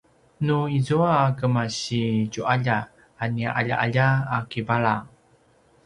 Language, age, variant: Paiwan, 30-39, pinayuanan a kinaikacedasan (東排灣語)